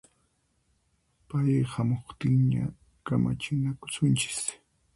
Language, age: Puno Quechua, 19-29